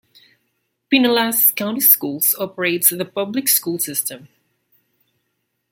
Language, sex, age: English, male, 19-29